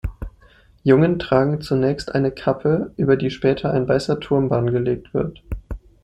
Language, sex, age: German, male, 19-29